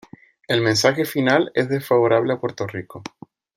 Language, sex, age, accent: Spanish, male, 30-39, España: Islas Canarias